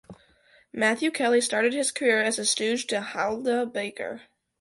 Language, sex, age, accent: English, female, under 19, United States English